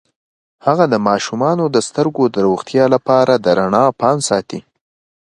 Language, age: Pashto, 19-29